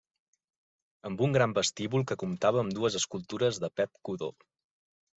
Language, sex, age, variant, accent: Catalan, male, 30-39, Central, central